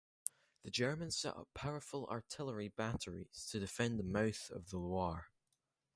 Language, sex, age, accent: English, male, under 19, Scottish English